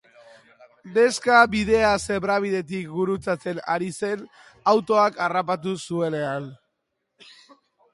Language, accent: Basque, Mendebalekoa (Araba, Bizkaia, Gipuzkoako mendebaleko herri batzuk)